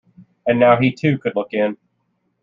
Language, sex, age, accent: English, male, 30-39, United States English